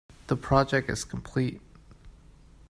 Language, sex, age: English, male, 19-29